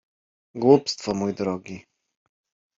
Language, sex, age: Polish, male, 30-39